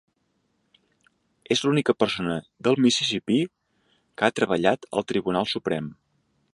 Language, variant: Catalan, Central